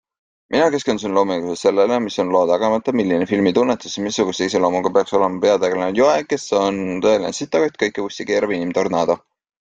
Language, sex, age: Estonian, male, 30-39